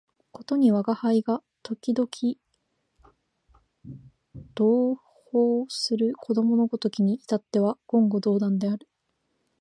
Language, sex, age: Japanese, female, 19-29